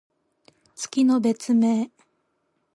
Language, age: Japanese, 19-29